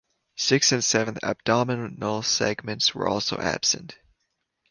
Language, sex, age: English, male, 19-29